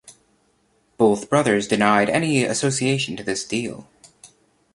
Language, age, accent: English, 19-29, United States English